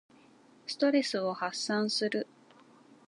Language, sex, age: Japanese, female, 19-29